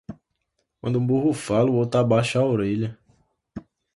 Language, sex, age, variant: Portuguese, male, 19-29, Portuguese (Brasil)